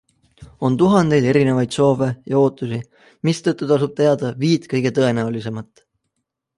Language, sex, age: Estonian, male, 19-29